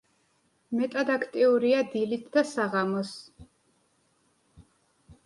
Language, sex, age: Georgian, female, 19-29